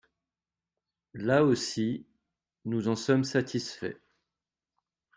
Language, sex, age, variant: French, male, 30-39, Français de métropole